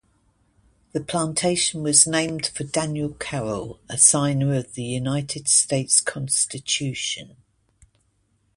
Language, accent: English, England English